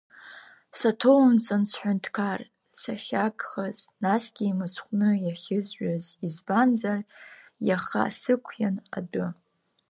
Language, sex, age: Abkhazian, female, under 19